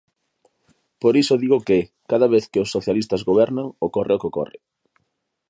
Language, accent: Galician, Normativo (estándar)